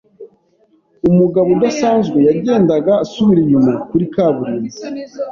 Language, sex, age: Kinyarwanda, male, 19-29